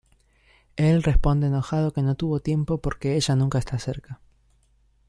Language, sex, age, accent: Spanish, male, under 19, Rioplatense: Argentina, Uruguay, este de Bolivia, Paraguay